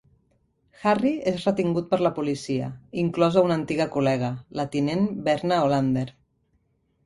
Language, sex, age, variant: Catalan, female, 40-49, Central